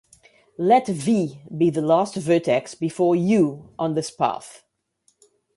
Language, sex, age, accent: English, female, 50-59, West Indies and Bermuda (Bahamas, Bermuda, Jamaica, Trinidad)